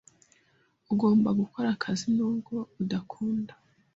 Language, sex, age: Kinyarwanda, female, 50-59